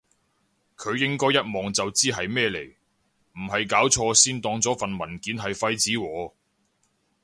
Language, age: Cantonese, 40-49